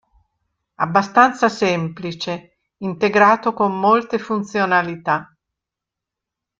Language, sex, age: Italian, female, 70-79